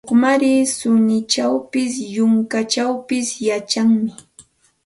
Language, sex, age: Santa Ana de Tusi Pasco Quechua, female, 30-39